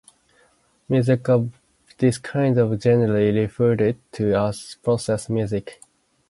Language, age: English, 19-29